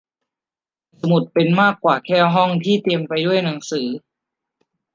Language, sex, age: Thai, male, under 19